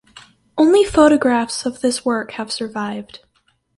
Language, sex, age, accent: English, female, under 19, United States English